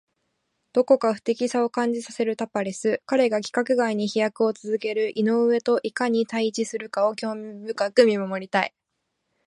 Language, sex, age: Japanese, female, 19-29